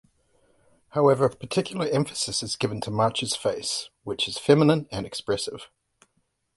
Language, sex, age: English, male, 50-59